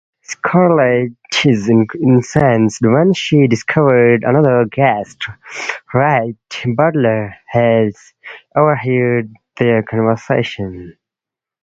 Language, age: English, 19-29